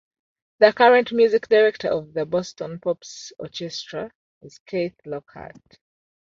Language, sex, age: English, female, 19-29